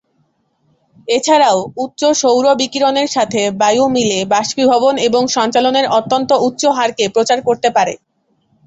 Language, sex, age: Bengali, female, under 19